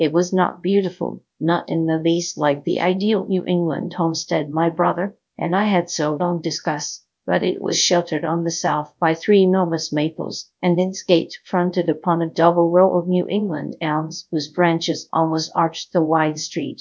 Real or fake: fake